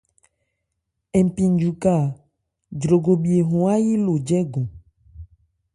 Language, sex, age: Ebrié, female, 30-39